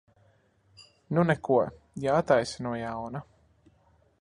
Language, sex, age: Latvian, male, 30-39